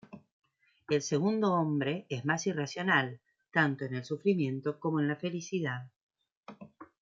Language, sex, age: Spanish, female, 50-59